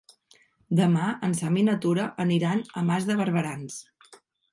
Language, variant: Catalan, Central